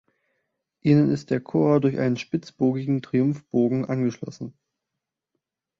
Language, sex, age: German, male, 19-29